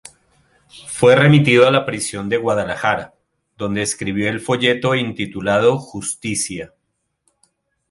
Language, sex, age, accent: Spanish, male, 40-49, Andino-Pacífico: Colombia, Perú, Ecuador, oeste de Bolivia y Venezuela andina